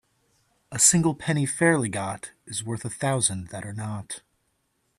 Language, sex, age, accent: English, male, 19-29, United States English